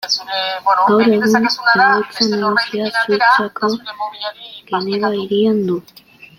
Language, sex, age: Basque, male, under 19